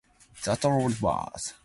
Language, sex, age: English, male, 19-29